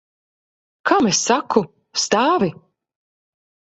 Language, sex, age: Latvian, female, 40-49